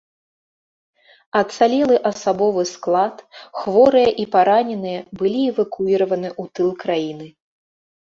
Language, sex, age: Belarusian, female, 40-49